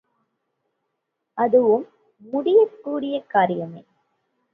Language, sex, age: Tamil, female, 19-29